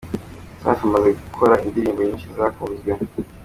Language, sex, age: Kinyarwanda, male, under 19